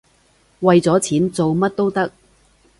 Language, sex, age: Cantonese, female, 40-49